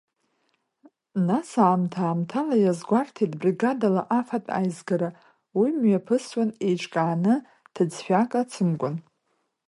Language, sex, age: Abkhazian, female, 30-39